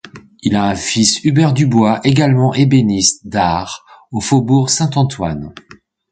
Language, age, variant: French, 50-59, Français de métropole